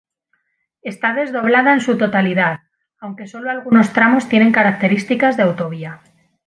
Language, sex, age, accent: Spanish, female, 40-49, España: Centro-Sur peninsular (Madrid, Toledo, Castilla-La Mancha)